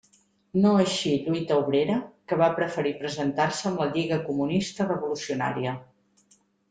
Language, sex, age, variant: Catalan, female, 50-59, Central